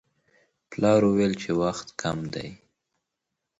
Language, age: Pashto, 30-39